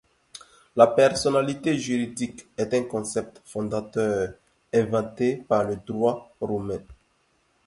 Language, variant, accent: French, Français d'Afrique subsaharienne et des îles africaines, Français de Côte d’Ivoire